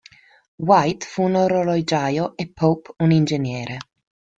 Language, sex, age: Italian, female, 30-39